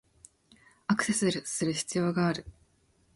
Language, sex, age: Japanese, female, 19-29